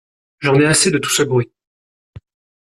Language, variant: French, Français de métropole